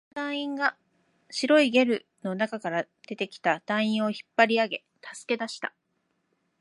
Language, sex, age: Japanese, female, 50-59